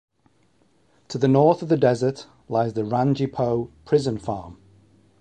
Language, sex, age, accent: English, male, 40-49, England English